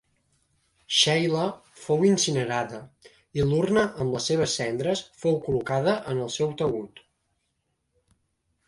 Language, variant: Catalan, Septentrional